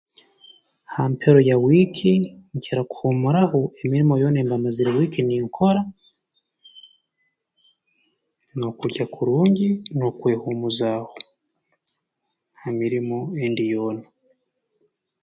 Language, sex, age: Tooro, male, 19-29